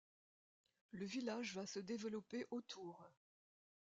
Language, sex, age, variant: French, female, 70-79, Français de métropole